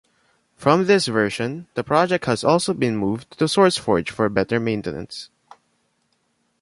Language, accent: English, Filipino